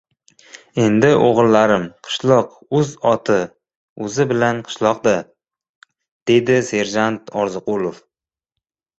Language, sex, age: Uzbek, male, 19-29